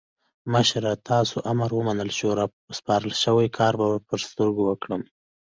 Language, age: Pashto, 19-29